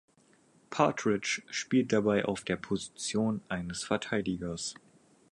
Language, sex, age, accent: German, male, 19-29, Deutschland Deutsch